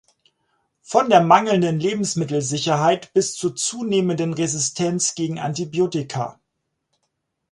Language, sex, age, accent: German, male, 40-49, Deutschland Deutsch